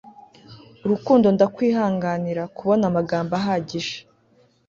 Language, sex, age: Kinyarwanda, female, 19-29